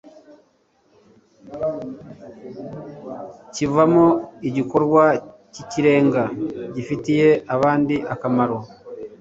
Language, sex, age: Kinyarwanda, male, 30-39